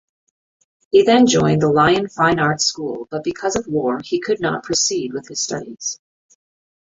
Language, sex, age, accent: English, female, 50-59, United States English